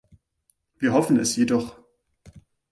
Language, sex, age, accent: German, male, 19-29, Deutschland Deutsch